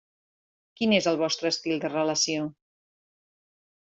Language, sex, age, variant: Catalan, female, 40-49, Central